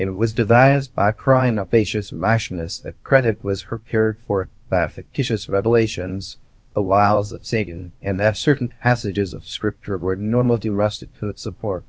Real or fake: fake